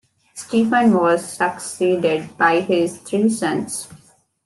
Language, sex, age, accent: English, female, 19-29, India and South Asia (India, Pakistan, Sri Lanka)